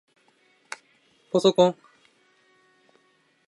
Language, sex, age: Japanese, male, 19-29